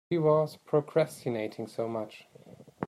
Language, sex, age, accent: English, male, 19-29, United States English